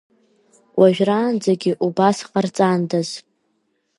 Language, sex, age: Abkhazian, female, under 19